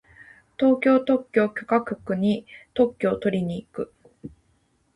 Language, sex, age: Japanese, female, 19-29